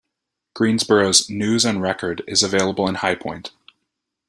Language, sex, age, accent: English, male, 19-29, United States English